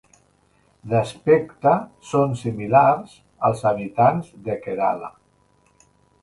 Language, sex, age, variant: Catalan, male, 50-59, Central